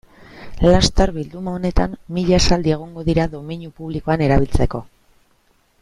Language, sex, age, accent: Basque, female, 30-39, Mendebalekoa (Araba, Bizkaia, Gipuzkoako mendebaleko herri batzuk)